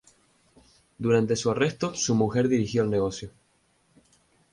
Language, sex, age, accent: Spanish, male, 19-29, España: Islas Canarias